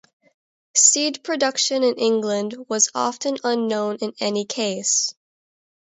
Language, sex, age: English, female, under 19